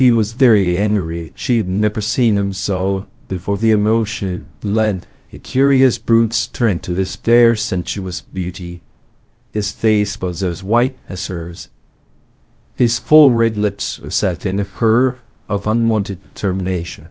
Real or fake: fake